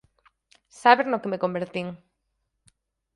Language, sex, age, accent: Galician, female, 19-29, Atlántico (seseo e gheada)